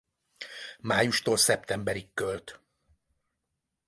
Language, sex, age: Hungarian, male, 50-59